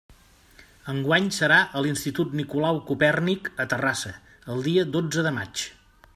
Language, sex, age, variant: Catalan, male, 50-59, Central